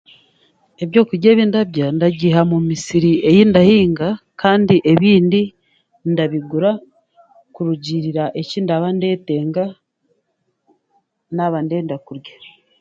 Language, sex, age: Chiga, female, 40-49